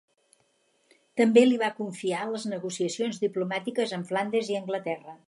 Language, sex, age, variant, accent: Catalan, female, 60-69, Central, Català central